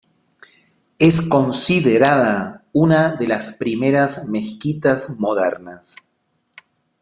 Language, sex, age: Spanish, male, 50-59